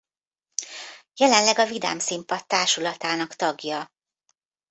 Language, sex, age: Hungarian, female, 50-59